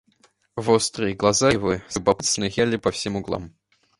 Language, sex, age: Russian, male, under 19